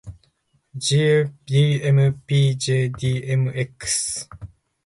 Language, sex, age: Japanese, male, 19-29